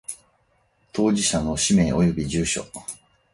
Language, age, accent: Japanese, 50-59, 標準語